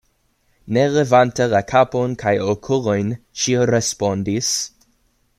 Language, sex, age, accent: Esperanto, male, 19-29, Internacia